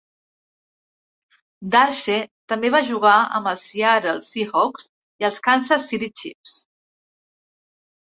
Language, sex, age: Catalan, female, 30-39